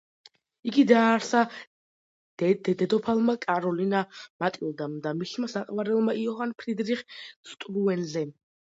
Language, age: Georgian, under 19